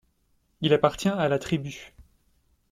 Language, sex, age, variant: French, male, 19-29, Français de métropole